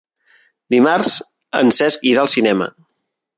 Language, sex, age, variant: Catalan, male, 30-39, Central